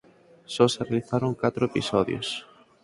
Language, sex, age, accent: Galician, male, 19-29, Normativo (estándar)